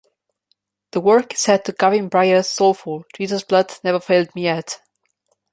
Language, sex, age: English, female, under 19